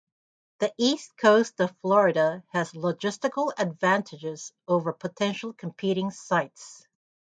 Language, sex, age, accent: English, female, 50-59, United States English